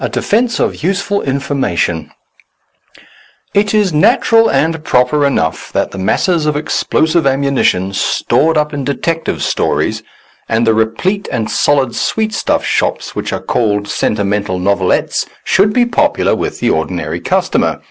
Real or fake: real